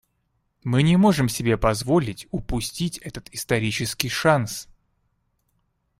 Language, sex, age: Russian, male, 19-29